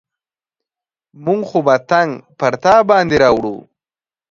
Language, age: Pashto, 19-29